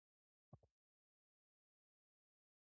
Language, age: Japanese, 19-29